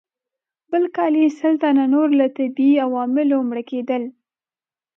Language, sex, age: Pashto, female, 19-29